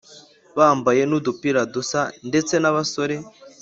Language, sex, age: Kinyarwanda, male, 19-29